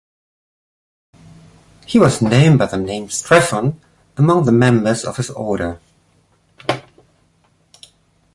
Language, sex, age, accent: English, male, 50-59, England English